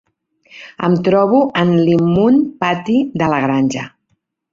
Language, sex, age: Catalan, female, 60-69